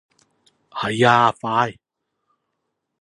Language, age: Cantonese, 30-39